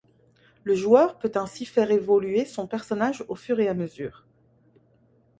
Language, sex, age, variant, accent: French, female, 30-39, Français du nord de l'Afrique, Français du Maroc